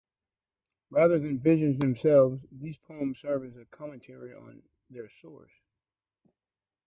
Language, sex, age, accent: English, male, 60-69, United States English